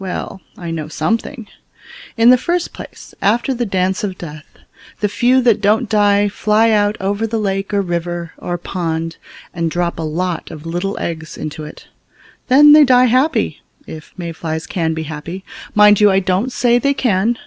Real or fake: real